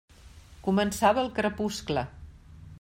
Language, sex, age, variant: Catalan, female, 60-69, Central